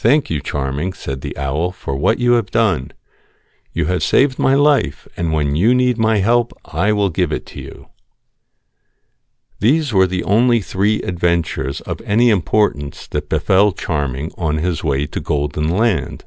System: none